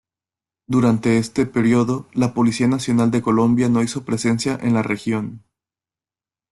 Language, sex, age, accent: Spanish, male, 19-29, México